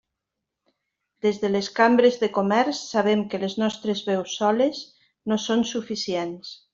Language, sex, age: Catalan, female, 50-59